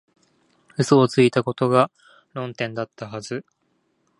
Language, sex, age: Japanese, male, 19-29